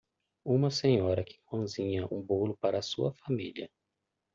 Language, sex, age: Portuguese, male, 30-39